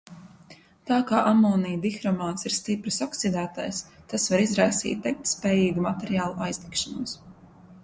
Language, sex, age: Latvian, female, 19-29